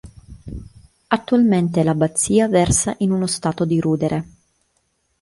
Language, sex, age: Italian, female, 30-39